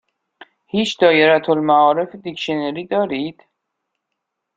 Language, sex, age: Persian, male, 30-39